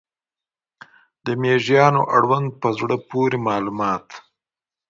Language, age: Pashto, 40-49